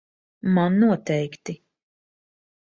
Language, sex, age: Latvian, female, 30-39